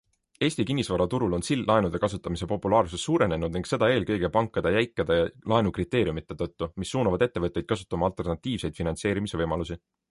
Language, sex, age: Estonian, male, 19-29